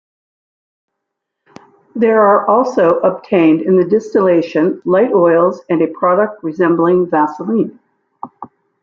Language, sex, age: English, female, 60-69